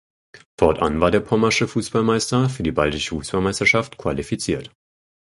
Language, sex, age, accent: German, male, 19-29, Deutschland Deutsch